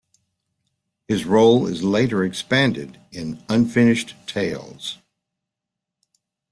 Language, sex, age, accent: English, male, 60-69, United States English